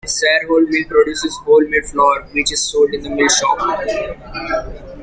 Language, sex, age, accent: English, male, 19-29, India and South Asia (India, Pakistan, Sri Lanka)